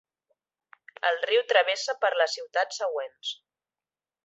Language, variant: Catalan, Central